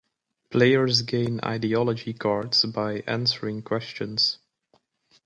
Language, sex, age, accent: English, male, 19-29, England English